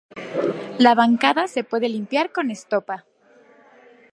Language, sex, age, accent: Spanish, female, 19-29, México